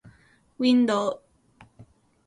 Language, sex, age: Japanese, female, 19-29